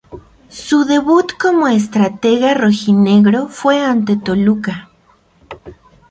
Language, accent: Spanish, México